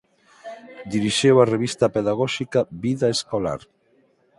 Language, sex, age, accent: Galician, male, 50-59, Normativo (estándar)